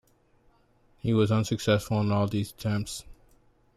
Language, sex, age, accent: English, male, 19-29, United States English